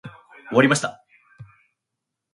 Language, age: Japanese, 19-29